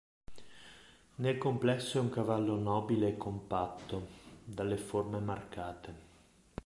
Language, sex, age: Italian, male, 40-49